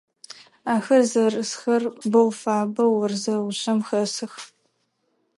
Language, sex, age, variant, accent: Adyghe, female, under 19, Адыгабзэ (Кирил, пстэумэ зэдыряе), Бжъэдыгъу (Bjeduğ)